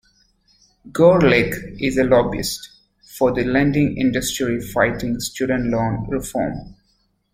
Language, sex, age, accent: English, male, 30-39, United States English